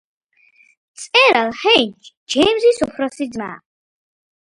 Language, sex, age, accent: Georgian, female, 40-49, ჩვეულებრივი